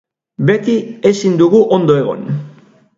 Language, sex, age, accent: Basque, male, 40-49, Erdialdekoa edo Nafarra (Gipuzkoa, Nafarroa)